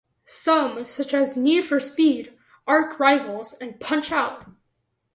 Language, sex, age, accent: English, female, under 19, United States English